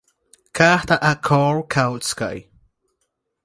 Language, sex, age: Portuguese, male, 19-29